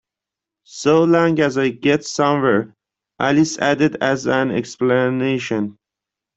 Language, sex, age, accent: English, male, 19-29, United States English